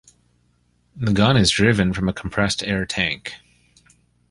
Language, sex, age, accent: English, male, 40-49, United States English